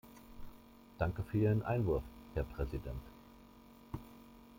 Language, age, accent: German, 50-59, Deutschland Deutsch